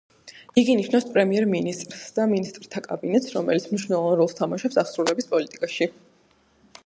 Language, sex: Georgian, female